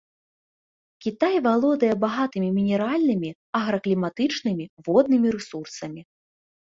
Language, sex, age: Belarusian, female, 19-29